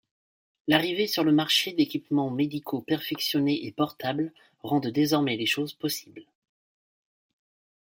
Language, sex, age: French, male, 19-29